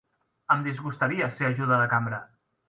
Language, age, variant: Catalan, 19-29, Central